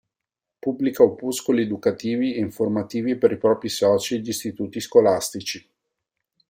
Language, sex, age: Italian, male, 30-39